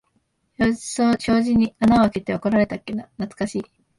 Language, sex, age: Japanese, female, 19-29